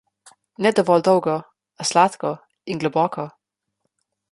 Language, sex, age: Slovenian, female, under 19